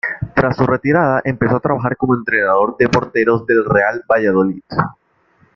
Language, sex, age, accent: Spanish, male, 19-29, Caribe: Cuba, Venezuela, Puerto Rico, República Dominicana, Panamá, Colombia caribeña, México caribeño, Costa del golfo de México